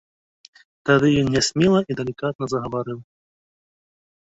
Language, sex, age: Belarusian, male, 40-49